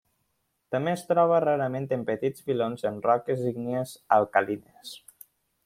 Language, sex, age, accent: Catalan, male, under 19, valencià